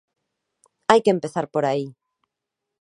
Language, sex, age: Galician, female, 40-49